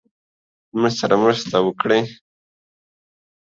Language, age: Pashto, under 19